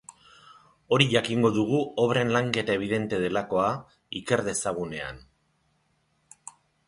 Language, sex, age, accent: Basque, male, 60-69, Erdialdekoa edo Nafarra (Gipuzkoa, Nafarroa)